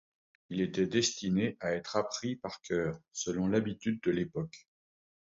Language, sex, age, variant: French, male, 50-59, Français de métropole